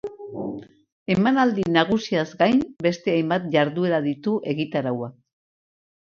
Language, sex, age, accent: Basque, female, 70-79, Mendebalekoa (Araba, Bizkaia, Gipuzkoako mendebaleko herri batzuk)